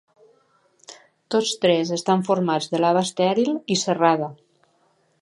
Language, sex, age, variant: Catalan, female, 50-59, Nord-Occidental